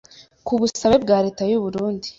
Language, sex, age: Kinyarwanda, female, 19-29